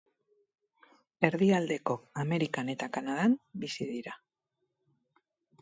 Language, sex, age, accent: Basque, female, 50-59, Mendebalekoa (Araba, Bizkaia, Gipuzkoako mendebaleko herri batzuk)